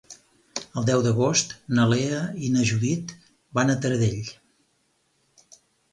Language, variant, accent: Catalan, Central, central; Empordanès